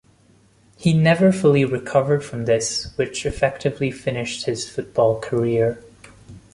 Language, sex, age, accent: English, male, 30-39, India and South Asia (India, Pakistan, Sri Lanka)